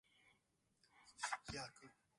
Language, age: English, 19-29